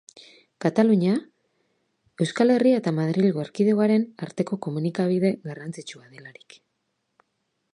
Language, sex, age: Basque, female, 40-49